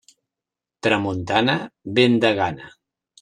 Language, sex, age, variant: Catalan, male, 60-69, Central